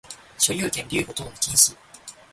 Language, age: Japanese, 19-29